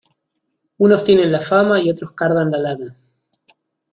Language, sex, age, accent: Spanish, male, 40-49, Rioplatense: Argentina, Uruguay, este de Bolivia, Paraguay